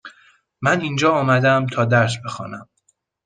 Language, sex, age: Persian, male, 19-29